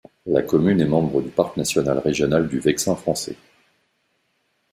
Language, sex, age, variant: French, male, 50-59, Français de métropole